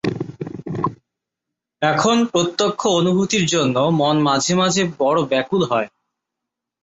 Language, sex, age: Bengali, male, 30-39